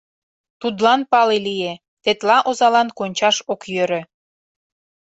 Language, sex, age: Mari, female, 40-49